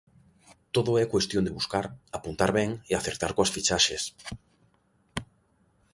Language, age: Galician, 19-29